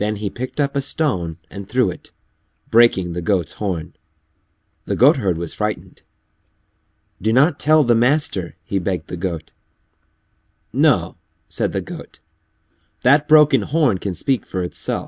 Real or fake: real